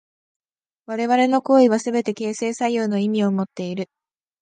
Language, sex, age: Japanese, female, 19-29